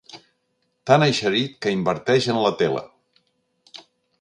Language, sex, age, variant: Catalan, male, 60-69, Central